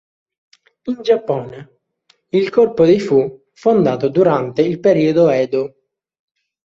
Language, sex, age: Italian, male, 19-29